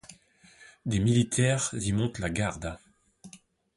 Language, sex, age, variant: French, male, 40-49, Français de métropole